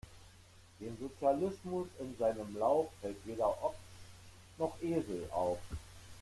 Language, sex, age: German, male, 50-59